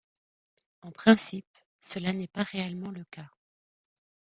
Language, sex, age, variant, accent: French, female, 30-39, Français d'Europe, Français de Suisse